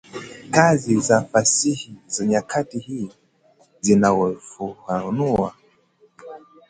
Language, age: Swahili, 19-29